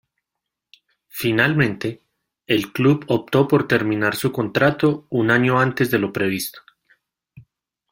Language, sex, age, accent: Spanish, male, 30-39, Andino-Pacífico: Colombia, Perú, Ecuador, oeste de Bolivia y Venezuela andina